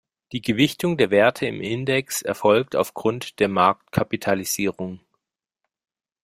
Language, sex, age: German, male, 40-49